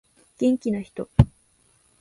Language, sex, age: Japanese, female, under 19